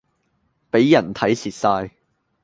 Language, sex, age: Cantonese, male, 19-29